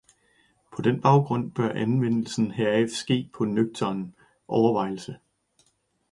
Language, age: Danish, 40-49